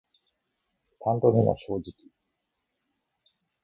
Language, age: Japanese, 50-59